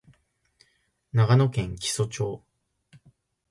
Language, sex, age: Japanese, male, under 19